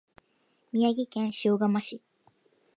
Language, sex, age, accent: Japanese, female, 19-29, 標準語